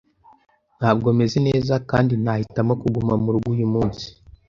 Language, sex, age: Kinyarwanda, male, under 19